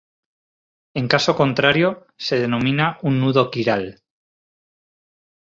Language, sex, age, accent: Spanish, male, 30-39, España: Norte peninsular (Asturias, Castilla y León, Cantabria, País Vasco, Navarra, Aragón, La Rioja, Guadalajara, Cuenca)